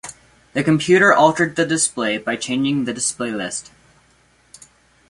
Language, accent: English, United States English